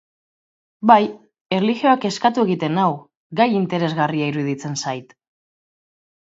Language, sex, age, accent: Basque, female, 30-39, Mendebalekoa (Araba, Bizkaia, Gipuzkoako mendebaleko herri batzuk)